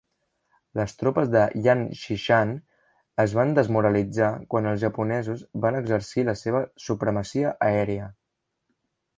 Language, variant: Catalan, Central